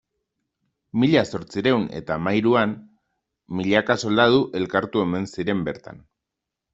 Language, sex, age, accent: Basque, male, 30-39, Erdialdekoa edo Nafarra (Gipuzkoa, Nafarroa)